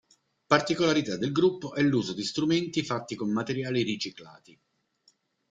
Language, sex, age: Italian, male, 50-59